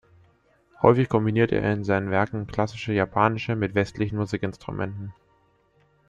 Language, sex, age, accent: German, male, under 19, Deutschland Deutsch